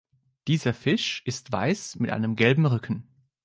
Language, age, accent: German, 19-29, Deutschland Deutsch